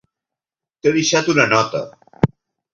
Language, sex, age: Catalan, male, 50-59